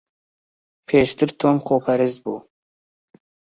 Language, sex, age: Central Kurdish, male, 19-29